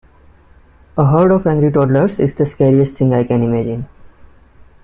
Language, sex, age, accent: English, male, 19-29, India and South Asia (India, Pakistan, Sri Lanka)